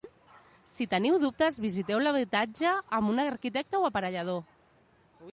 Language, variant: Catalan, Central